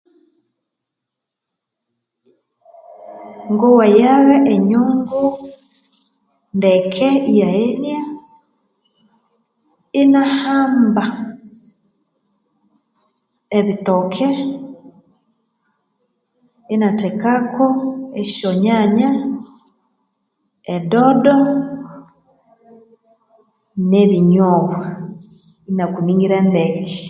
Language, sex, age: Konzo, female, 30-39